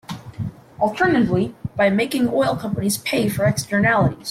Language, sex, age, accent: English, male, under 19, United States English